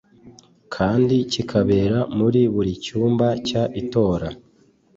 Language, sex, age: Kinyarwanda, male, 19-29